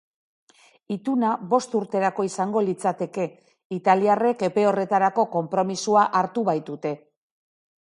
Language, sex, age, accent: Basque, female, 40-49, Mendebalekoa (Araba, Bizkaia, Gipuzkoako mendebaleko herri batzuk)